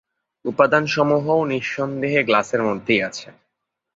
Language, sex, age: Bengali, male, 19-29